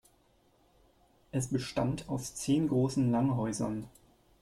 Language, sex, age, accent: German, male, 19-29, Deutschland Deutsch